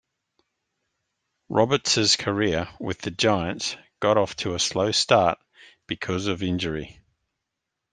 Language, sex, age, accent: English, male, 50-59, Australian English